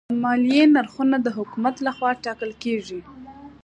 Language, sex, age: Pashto, female, 19-29